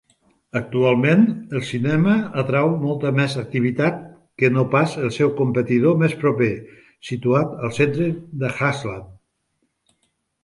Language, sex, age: Catalan, male, 60-69